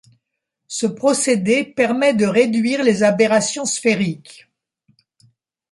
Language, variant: French, Français de métropole